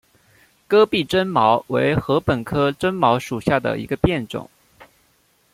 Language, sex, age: Chinese, male, 19-29